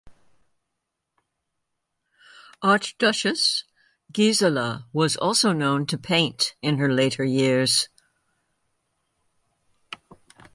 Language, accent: English, United States English